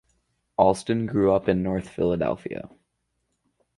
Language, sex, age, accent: English, male, under 19, Canadian English